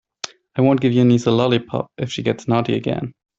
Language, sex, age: English, male, 19-29